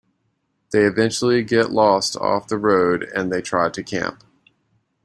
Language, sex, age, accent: English, male, 30-39, United States English